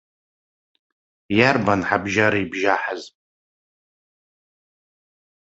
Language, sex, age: Abkhazian, male, 30-39